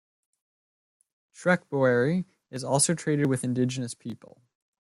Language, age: English, 19-29